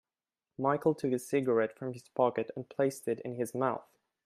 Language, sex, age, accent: English, male, 19-29, United States English